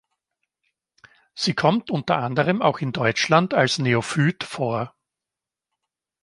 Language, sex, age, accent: German, male, 50-59, Österreichisches Deutsch